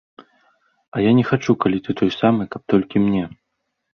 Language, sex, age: Belarusian, male, 19-29